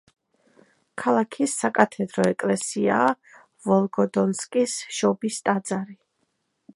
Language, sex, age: Georgian, female, 30-39